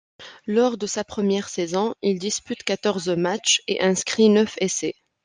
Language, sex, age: French, female, 19-29